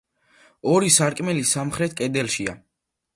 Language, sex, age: Georgian, male, 19-29